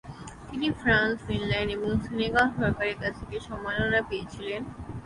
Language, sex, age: Bengali, female, 19-29